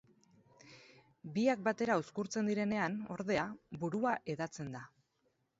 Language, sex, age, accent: Basque, female, 30-39, Erdialdekoa edo Nafarra (Gipuzkoa, Nafarroa)